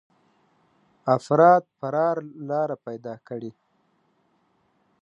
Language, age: Pashto, 30-39